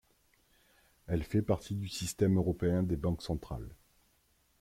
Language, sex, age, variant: French, male, 40-49, Français de métropole